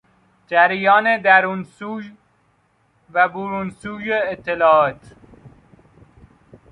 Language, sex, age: Persian, male, 19-29